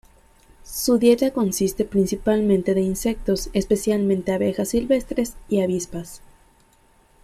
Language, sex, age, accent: Spanish, female, 19-29, México